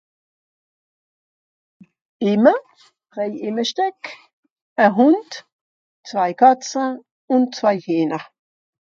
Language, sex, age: Swiss German, female, 50-59